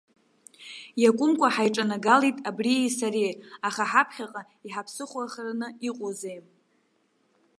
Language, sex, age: Abkhazian, female, 19-29